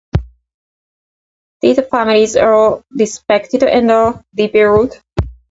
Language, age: English, 40-49